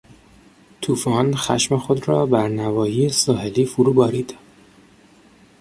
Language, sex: Persian, male